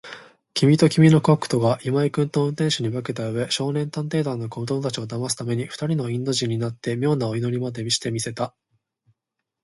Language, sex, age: Japanese, male, 19-29